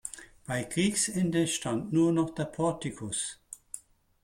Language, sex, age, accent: German, male, 70-79, Schweizerdeutsch